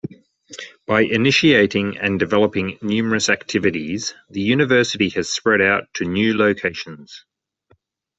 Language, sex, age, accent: English, male, 40-49, Australian English